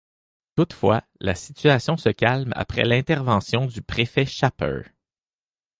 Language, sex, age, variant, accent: French, male, 30-39, Français d'Amérique du Nord, Français du Canada